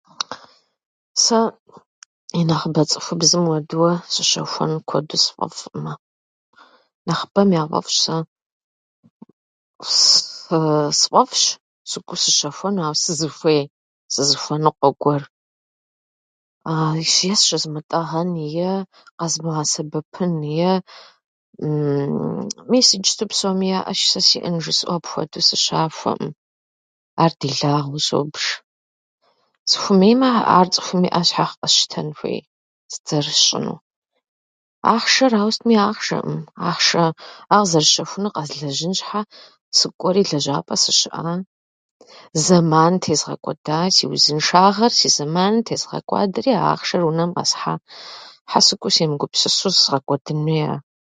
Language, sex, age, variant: Kabardian, female, 30-39, Адыгэбзэ (Къэбэрдей, Кирил, псоми зэдай)